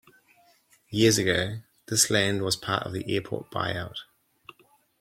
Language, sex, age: English, male, 30-39